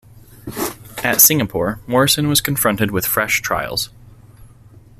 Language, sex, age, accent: English, male, 19-29, United States English